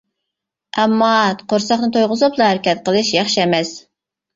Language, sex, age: Uyghur, female, 19-29